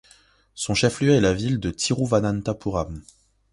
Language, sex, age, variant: French, male, 19-29, Français de métropole